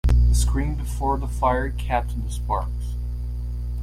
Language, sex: English, male